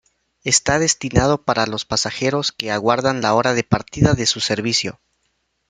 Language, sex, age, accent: Spanish, male, 19-29, América central